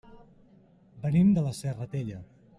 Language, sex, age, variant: Catalan, male, 30-39, Central